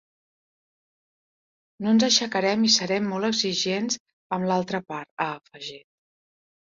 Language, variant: Catalan, Central